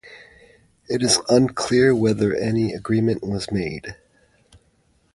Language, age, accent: English, 40-49, United States English